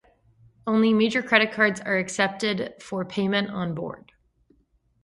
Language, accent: English, United States English